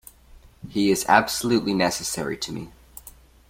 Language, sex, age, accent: English, male, under 19, United States English